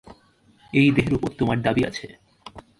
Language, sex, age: Bengali, male, under 19